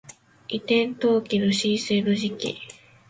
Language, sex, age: Japanese, female, 19-29